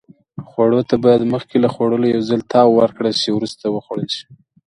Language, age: Pashto, 30-39